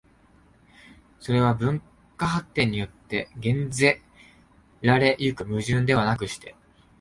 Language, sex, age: Japanese, male, 19-29